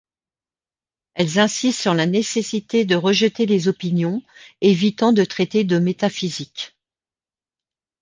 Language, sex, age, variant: French, female, 50-59, Français de métropole